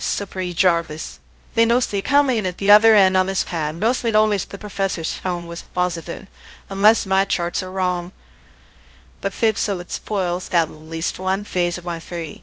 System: TTS, VITS